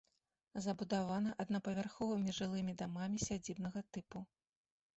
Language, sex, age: Belarusian, female, 40-49